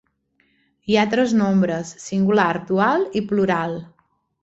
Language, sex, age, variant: Catalan, female, 40-49, Balear